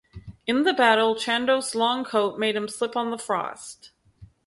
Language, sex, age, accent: English, female, 30-39, Canadian English